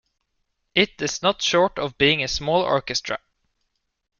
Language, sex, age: English, male, 19-29